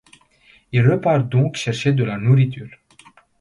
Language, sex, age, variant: French, male, 19-29, Français de métropole